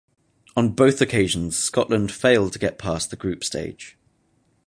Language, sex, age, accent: English, male, 19-29, England English